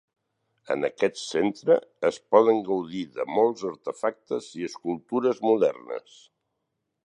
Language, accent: Catalan, Barceloní